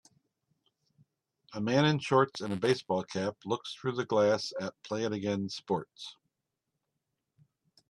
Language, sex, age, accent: English, male, 50-59, United States English